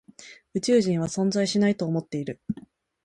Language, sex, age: Japanese, female, 19-29